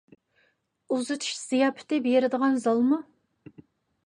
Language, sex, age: Uyghur, female, 40-49